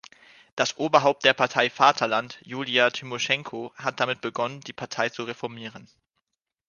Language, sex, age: German, male, 19-29